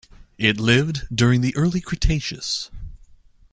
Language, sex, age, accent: English, male, 30-39, United States English